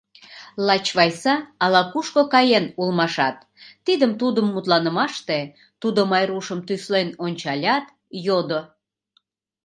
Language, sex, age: Mari, female, 40-49